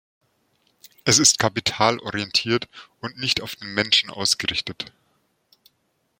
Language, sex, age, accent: German, male, 40-49, Deutschland Deutsch